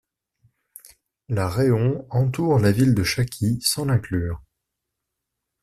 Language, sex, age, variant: French, male, 19-29, Français de métropole